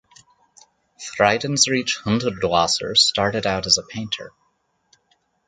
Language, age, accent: English, 30-39, United States English